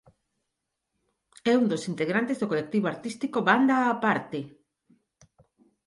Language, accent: Galician, Neofalante